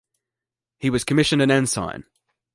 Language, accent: English, Australian English